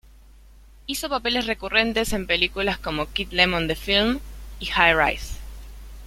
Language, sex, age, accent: Spanish, female, 19-29, Rioplatense: Argentina, Uruguay, este de Bolivia, Paraguay